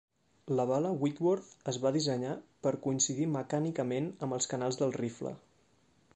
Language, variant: Catalan, Central